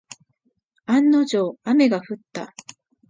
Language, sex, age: Japanese, female, 50-59